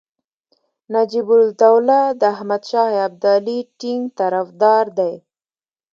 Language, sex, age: Pashto, female, 19-29